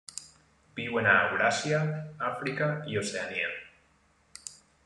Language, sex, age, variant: Catalan, male, 19-29, Nord-Occidental